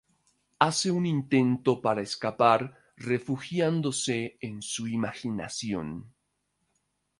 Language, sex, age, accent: Spanish, male, 30-39, Andino-Pacífico: Colombia, Perú, Ecuador, oeste de Bolivia y Venezuela andina